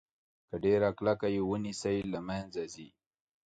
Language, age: Pashto, 30-39